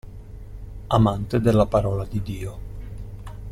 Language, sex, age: Italian, male, 50-59